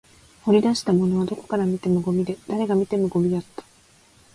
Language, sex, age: Japanese, female, 19-29